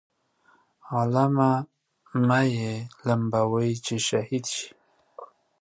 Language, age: Pashto, 40-49